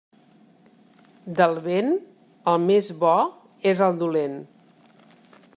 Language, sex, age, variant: Catalan, female, 40-49, Central